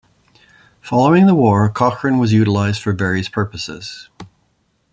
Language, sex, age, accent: English, male, 50-59, Canadian English